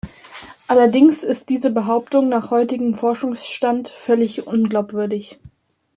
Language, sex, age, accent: German, female, 19-29, Deutschland Deutsch